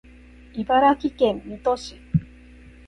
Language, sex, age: Japanese, female, 30-39